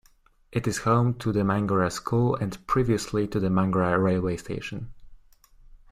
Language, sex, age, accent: English, male, under 19, United States English